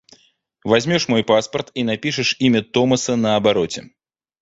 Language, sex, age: Russian, male, 30-39